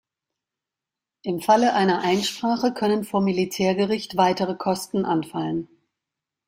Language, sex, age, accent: German, female, 60-69, Deutschland Deutsch